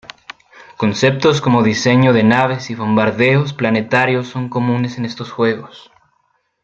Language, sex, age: Spanish, male, 19-29